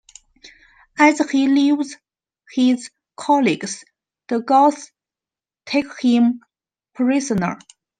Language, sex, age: English, female, 30-39